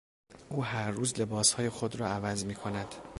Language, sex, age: Persian, male, 30-39